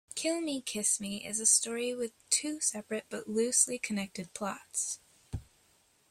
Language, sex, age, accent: English, female, 19-29, United States English